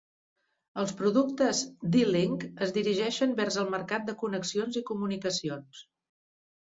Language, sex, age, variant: Catalan, female, 60-69, Central